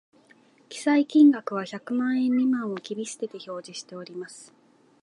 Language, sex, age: Japanese, female, 19-29